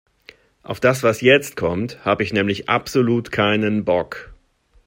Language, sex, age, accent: German, male, 40-49, Deutschland Deutsch